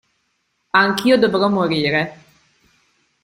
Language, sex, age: Italian, female, 30-39